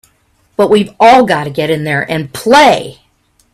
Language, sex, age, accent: English, female, 50-59, United States English